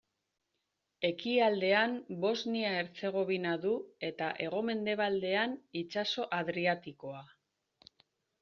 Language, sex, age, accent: Basque, female, 40-49, Mendebalekoa (Araba, Bizkaia, Gipuzkoako mendebaleko herri batzuk)